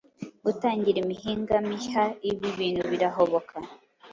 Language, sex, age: Kinyarwanda, female, 19-29